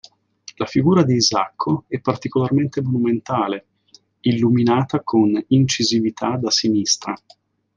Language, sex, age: Italian, male, 40-49